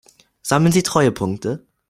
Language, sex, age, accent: German, male, under 19, Deutschland Deutsch